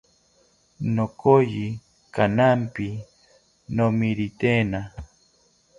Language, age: South Ucayali Ashéninka, 40-49